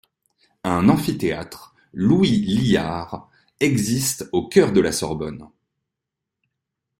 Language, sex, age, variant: French, male, 30-39, Français de métropole